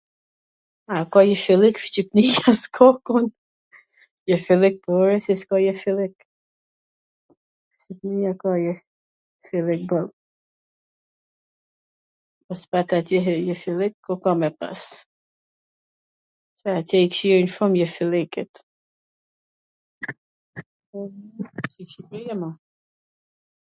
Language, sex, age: Gheg Albanian, female, 40-49